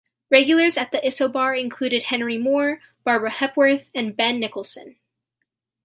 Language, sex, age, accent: English, female, under 19, United States English